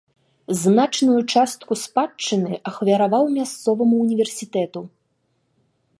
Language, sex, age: Belarusian, female, 30-39